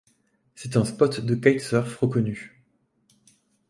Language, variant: French, Français de métropole